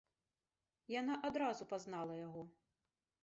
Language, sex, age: Belarusian, female, 50-59